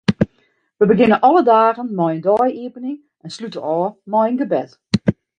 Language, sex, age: Western Frisian, female, 40-49